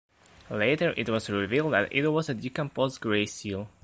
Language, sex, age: English, male, 19-29